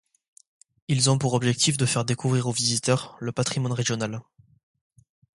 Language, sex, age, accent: French, male, under 19, Français du sud de la France